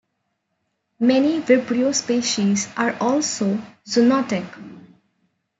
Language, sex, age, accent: English, female, 19-29, India and South Asia (India, Pakistan, Sri Lanka)